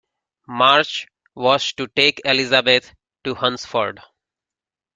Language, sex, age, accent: English, male, 40-49, United States English